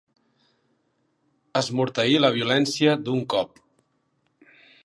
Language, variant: Catalan, Central